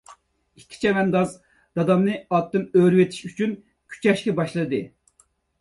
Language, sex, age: Uyghur, male, 30-39